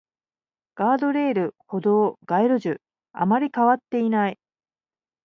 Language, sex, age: Japanese, female, 40-49